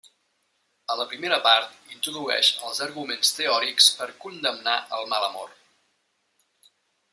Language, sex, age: Catalan, male, 40-49